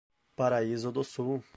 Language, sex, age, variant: Portuguese, male, 19-29, Portuguese (Brasil)